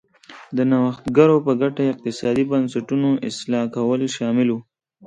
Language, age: Pashto, 19-29